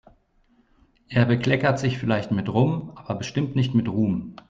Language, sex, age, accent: German, male, 30-39, Deutschland Deutsch